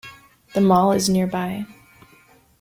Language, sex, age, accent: English, female, 30-39, United States English